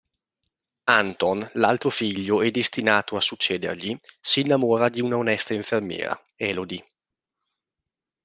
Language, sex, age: Italian, male, 19-29